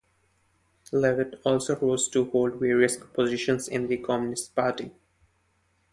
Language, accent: English, India and South Asia (India, Pakistan, Sri Lanka)